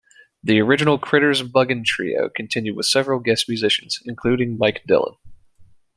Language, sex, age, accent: English, male, 19-29, United States English